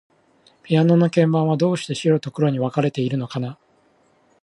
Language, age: Japanese, 40-49